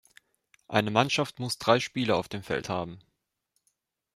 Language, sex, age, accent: German, male, 19-29, Deutschland Deutsch